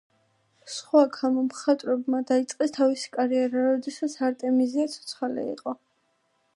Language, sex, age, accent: Georgian, female, under 19, მშვიდი